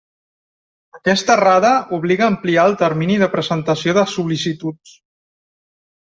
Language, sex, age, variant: Catalan, male, 30-39, Central